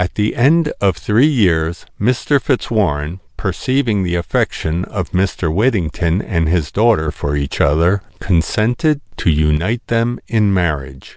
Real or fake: real